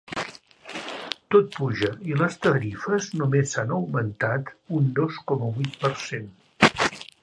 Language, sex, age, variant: Catalan, male, 60-69, Central